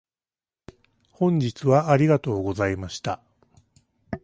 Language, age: Japanese, 50-59